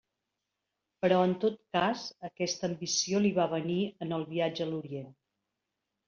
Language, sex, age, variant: Catalan, female, 50-59, Central